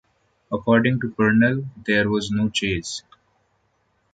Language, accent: English, India and South Asia (India, Pakistan, Sri Lanka)